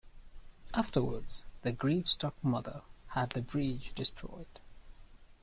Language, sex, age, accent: English, male, 19-29, England English